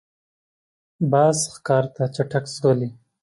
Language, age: Pashto, 19-29